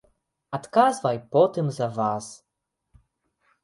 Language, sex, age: Belarusian, male, 19-29